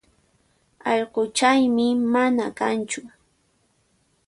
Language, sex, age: Puno Quechua, female, 19-29